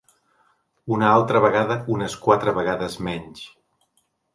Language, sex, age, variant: Catalan, male, 50-59, Central